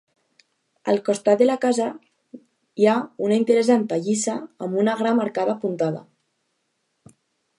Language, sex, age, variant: Catalan, female, under 19, Alacantí